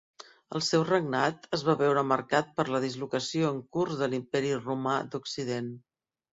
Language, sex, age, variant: Catalan, female, 50-59, Central